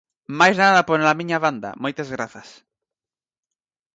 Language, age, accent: Galician, 19-29, Atlántico (seseo e gheada); Normativo (estándar)